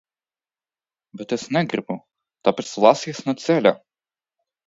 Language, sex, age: Latvian, male, 19-29